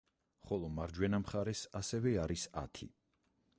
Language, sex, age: Georgian, male, 40-49